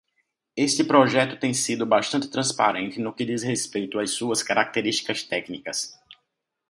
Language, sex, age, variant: Portuguese, male, 30-39, Portuguese (Brasil)